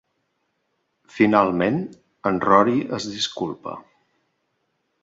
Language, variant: Catalan, Central